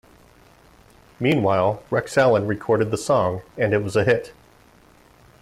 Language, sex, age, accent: English, male, 40-49, United States English